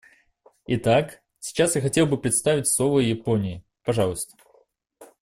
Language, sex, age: Russian, male, under 19